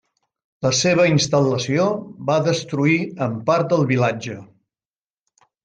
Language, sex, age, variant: Catalan, male, 70-79, Central